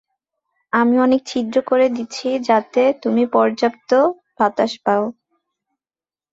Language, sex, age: Bengali, female, 19-29